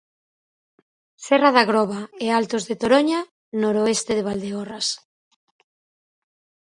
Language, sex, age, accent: Galician, female, 40-49, Normativo (estándar)